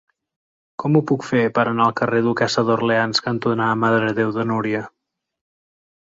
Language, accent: Catalan, Camp de Tarragona